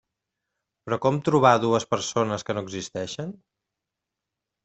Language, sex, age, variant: Catalan, male, 30-39, Central